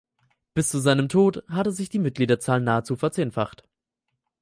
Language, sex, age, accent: German, male, 19-29, Deutschland Deutsch